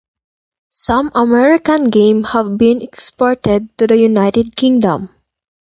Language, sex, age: English, female, under 19